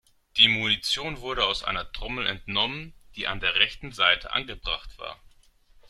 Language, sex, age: German, male, 30-39